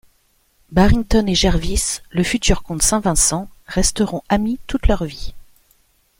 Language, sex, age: French, female, 40-49